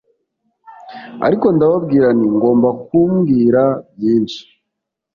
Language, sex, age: Kinyarwanda, male, 40-49